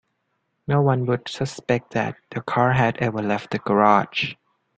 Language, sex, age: English, male, 19-29